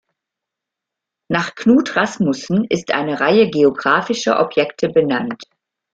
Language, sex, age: German, female, 60-69